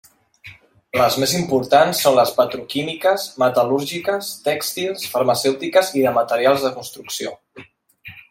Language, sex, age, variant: Catalan, male, 19-29, Central